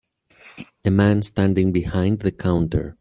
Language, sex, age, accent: English, male, 40-49, United States English